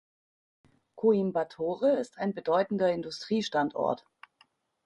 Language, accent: German, Süddeutsch